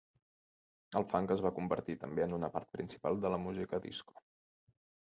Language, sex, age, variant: Catalan, male, 30-39, Central